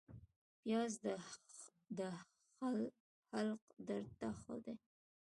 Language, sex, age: Pashto, female, 19-29